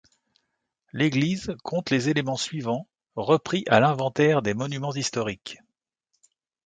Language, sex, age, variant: French, male, 50-59, Français de métropole